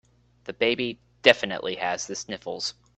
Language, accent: English, United States English